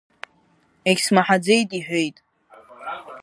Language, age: Abkhazian, 30-39